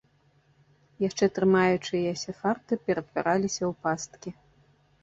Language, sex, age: Belarusian, female, 40-49